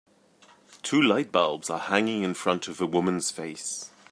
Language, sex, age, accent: English, male, 30-39, England English